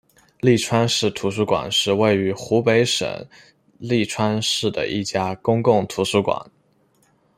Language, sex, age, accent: Chinese, male, under 19, 出生地：浙江省